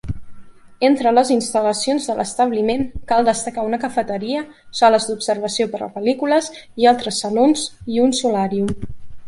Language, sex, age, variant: Catalan, female, 19-29, Central